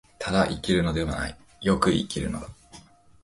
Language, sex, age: Japanese, male, 19-29